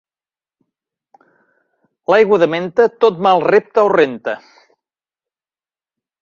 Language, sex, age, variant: Catalan, male, 60-69, Central